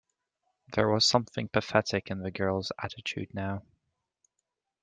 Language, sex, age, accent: English, male, 19-29, England English